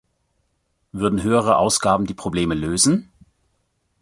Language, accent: German, Deutschland Deutsch